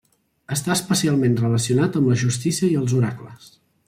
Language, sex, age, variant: Catalan, male, 19-29, Central